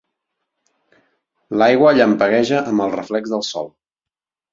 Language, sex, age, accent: Catalan, male, 40-49, Català central